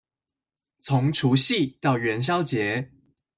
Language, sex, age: Chinese, male, 19-29